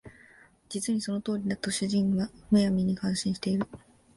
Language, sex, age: Japanese, female, 19-29